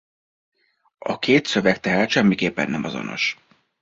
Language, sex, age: Hungarian, male, 30-39